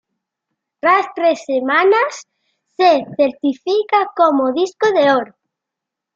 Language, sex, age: Spanish, female, 30-39